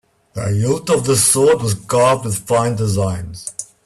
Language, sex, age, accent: English, male, 40-49, Southern African (South Africa, Zimbabwe, Namibia)